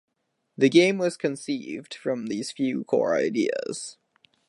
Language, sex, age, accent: English, male, under 19, United States English